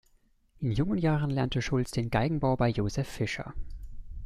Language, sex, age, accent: German, male, 19-29, Deutschland Deutsch